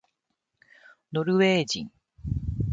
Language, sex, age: Japanese, female, 50-59